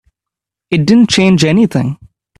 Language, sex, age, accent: English, male, 19-29, India and South Asia (India, Pakistan, Sri Lanka)